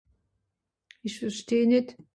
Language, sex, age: Swiss German, female, 60-69